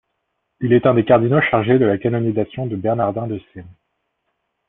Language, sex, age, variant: French, male, 19-29, Français de métropole